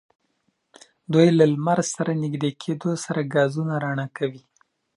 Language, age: Pashto, 19-29